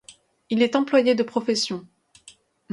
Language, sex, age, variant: French, female, 19-29, Français de métropole